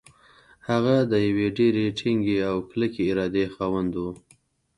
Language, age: Pashto, 30-39